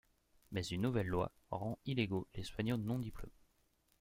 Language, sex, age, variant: French, male, 19-29, Français de métropole